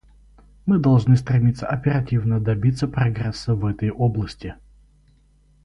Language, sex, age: Russian, male, 19-29